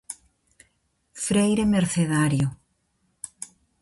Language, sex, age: Galician, female, 60-69